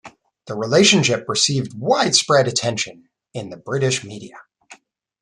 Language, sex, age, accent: English, male, 40-49, Canadian English